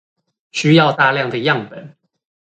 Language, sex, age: Chinese, male, 30-39